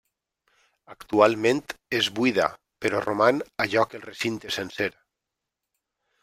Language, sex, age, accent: Catalan, male, 40-49, valencià